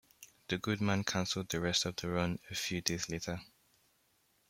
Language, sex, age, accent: English, male, under 19, Southern African (South Africa, Zimbabwe, Namibia)